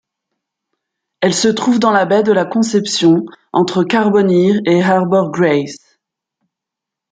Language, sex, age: French, female, 40-49